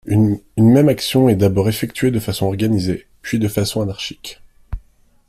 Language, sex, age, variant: French, male, 19-29, Français de métropole